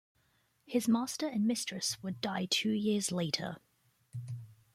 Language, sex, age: English, female, 19-29